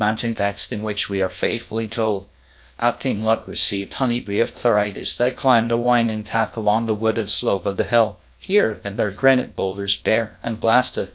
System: TTS, GlowTTS